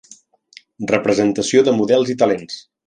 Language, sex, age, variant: Catalan, male, 40-49, Central